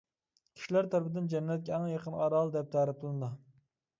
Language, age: Uyghur, 19-29